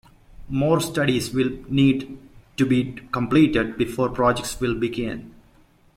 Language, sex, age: English, male, 19-29